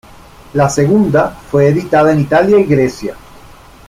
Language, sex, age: Spanish, male, 50-59